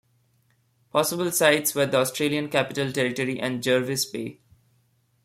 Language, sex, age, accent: English, male, 19-29, India and South Asia (India, Pakistan, Sri Lanka)